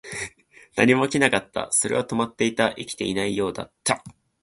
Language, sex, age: Japanese, male, 19-29